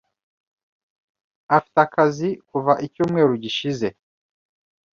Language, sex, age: Kinyarwanda, male, 30-39